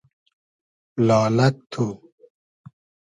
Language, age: Hazaragi, 30-39